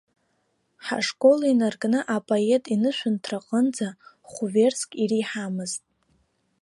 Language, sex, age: Abkhazian, female, 19-29